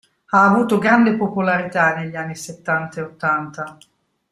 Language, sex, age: Italian, female, 50-59